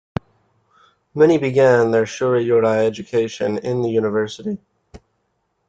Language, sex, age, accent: English, male, 19-29, United States English